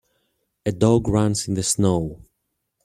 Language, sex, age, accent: English, male, 40-49, United States English